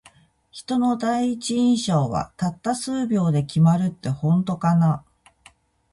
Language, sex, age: Japanese, female, 40-49